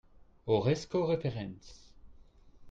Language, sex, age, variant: French, male, 30-39, Français de métropole